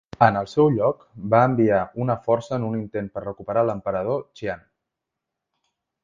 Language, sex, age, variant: Catalan, male, 19-29, Central